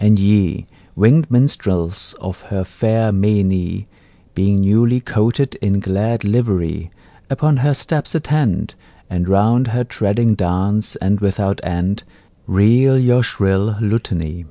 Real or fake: real